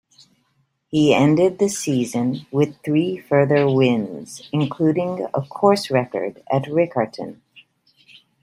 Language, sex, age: English, female, 60-69